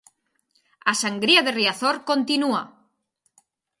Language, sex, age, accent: Galician, female, 30-39, Central (gheada)